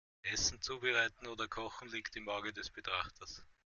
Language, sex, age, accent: German, male, 30-39, Österreichisches Deutsch